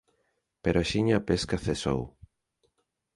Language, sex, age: Galician, male, 40-49